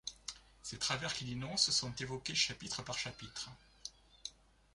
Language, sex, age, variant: French, male, 50-59, Français de métropole